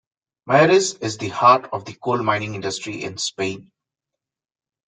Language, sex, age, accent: English, male, 30-39, India and South Asia (India, Pakistan, Sri Lanka)